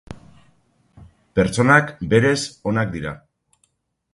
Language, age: Basque, under 19